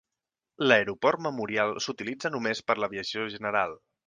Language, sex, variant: Catalan, male, Central